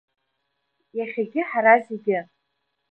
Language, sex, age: Abkhazian, female, under 19